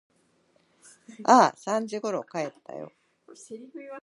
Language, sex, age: Japanese, female, 19-29